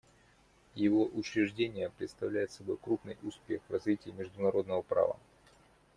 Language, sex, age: Russian, male, 30-39